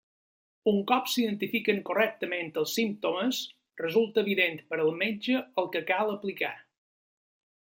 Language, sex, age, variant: Catalan, male, 40-49, Balear